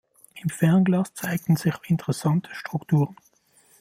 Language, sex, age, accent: German, male, 19-29, Schweizerdeutsch